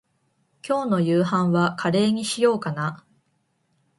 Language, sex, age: Japanese, female, 19-29